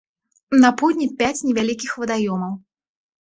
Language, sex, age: Belarusian, female, 30-39